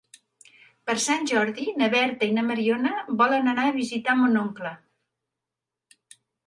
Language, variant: Catalan, Central